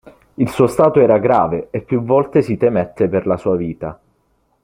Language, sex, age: Italian, male, 19-29